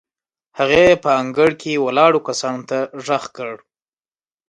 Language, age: Pashto, 19-29